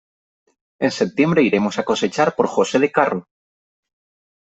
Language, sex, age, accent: Spanish, male, 19-29, España: Centro-Sur peninsular (Madrid, Toledo, Castilla-La Mancha)